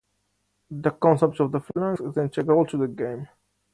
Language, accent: English, Singaporean English